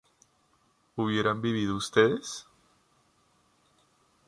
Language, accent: Spanish, Andino-Pacífico: Colombia, Perú, Ecuador, oeste de Bolivia y Venezuela andina